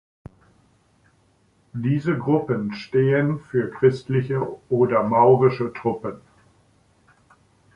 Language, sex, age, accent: German, male, 60-69, Deutschland Deutsch